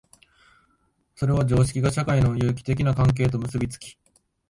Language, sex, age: Japanese, male, 19-29